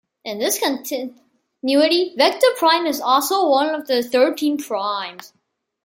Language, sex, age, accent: English, male, under 19, United States English